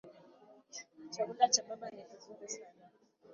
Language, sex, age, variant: Swahili, female, 19-29, Kiswahili cha Bara ya Kenya